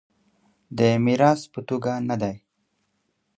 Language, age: Pashto, 30-39